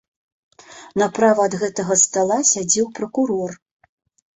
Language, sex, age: Belarusian, female, 50-59